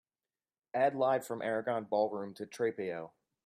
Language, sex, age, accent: English, male, 19-29, United States English